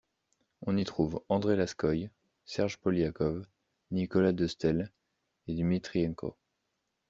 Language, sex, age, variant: French, male, 19-29, Français de métropole